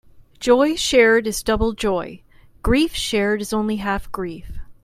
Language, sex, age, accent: English, female, 50-59, United States English